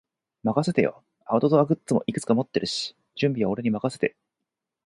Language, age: Japanese, 40-49